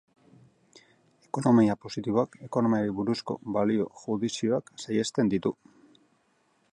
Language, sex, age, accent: Basque, male, 40-49, Mendebalekoa (Araba, Bizkaia, Gipuzkoako mendebaleko herri batzuk)